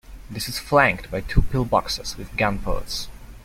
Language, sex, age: English, male, 19-29